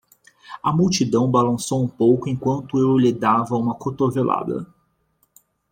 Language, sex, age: Portuguese, male, 19-29